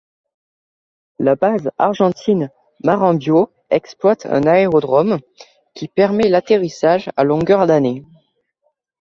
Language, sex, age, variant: French, male, under 19, Français de métropole